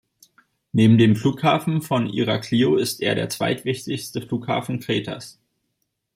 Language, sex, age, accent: German, male, 30-39, Deutschland Deutsch